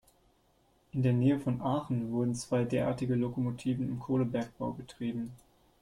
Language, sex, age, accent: German, male, 19-29, Deutschland Deutsch